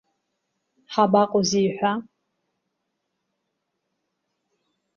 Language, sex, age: Abkhazian, female, 30-39